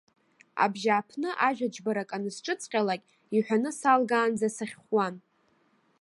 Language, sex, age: Abkhazian, female, under 19